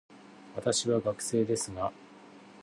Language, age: Japanese, 30-39